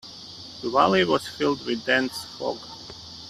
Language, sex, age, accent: English, male, 40-49, Australian English